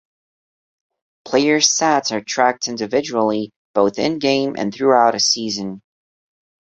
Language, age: English, under 19